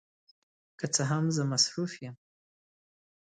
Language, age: Pashto, 30-39